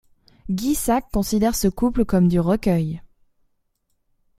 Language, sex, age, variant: French, female, 19-29, Français de métropole